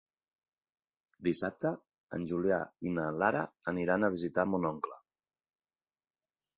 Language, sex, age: Catalan, male, 40-49